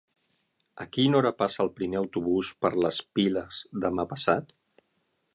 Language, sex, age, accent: Catalan, male, 50-59, balear; central